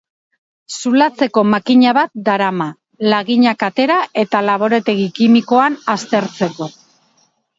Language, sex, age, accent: Basque, female, 40-49, Mendebalekoa (Araba, Bizkaia, Gipuzkoako mendebaleko herri batzuk)